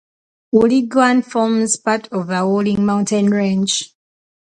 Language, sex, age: English, female, 30-39